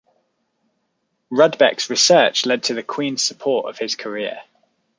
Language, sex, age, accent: English, male, 30-39, England English